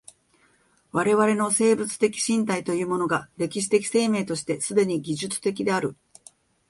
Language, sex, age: Japanese, female, 50-59